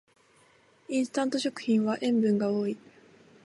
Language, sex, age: Japanese, female, 19-29